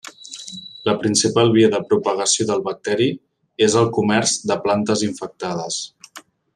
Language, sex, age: Catalan, male, 40-49